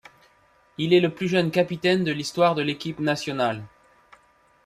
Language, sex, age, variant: French, male, 40-49, Français de métropole